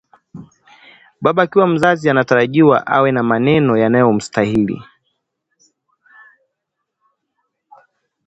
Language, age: Swahili, 19-29